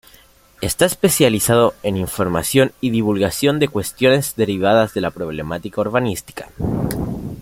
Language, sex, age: Spanish, male, under 19